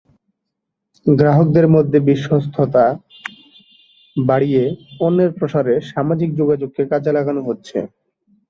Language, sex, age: Bengali, male, 19-29